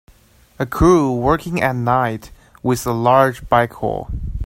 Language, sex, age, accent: English, male, 19-29, United States English